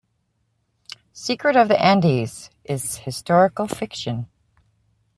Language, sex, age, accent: English, female, 50-59, United States English